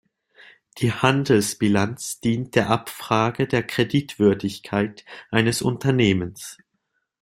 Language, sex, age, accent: German, male, under 19, Schweizerdeutsch